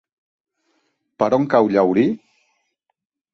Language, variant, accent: Catalan, Central, gironí